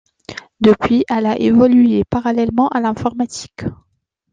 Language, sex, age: French, female, 30-39